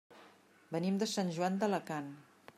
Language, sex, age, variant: Catalan, female, 50-59, Central